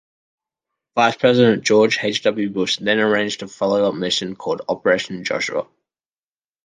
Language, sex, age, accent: English, male, 19-29, Australian English